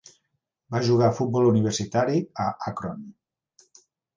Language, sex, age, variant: Catalan, male, 60-69, Central